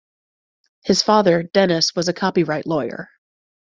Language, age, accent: English, 30-39, United States English